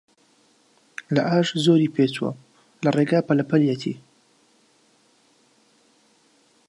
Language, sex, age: Central Kurdish, male, 19-29